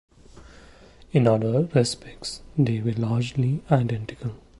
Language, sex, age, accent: English, male, 19-29, India and South Asia (India, Pakistan, Sri Lanka)